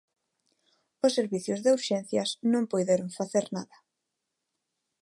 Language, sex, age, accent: Galician, female, 19-29, Neofalante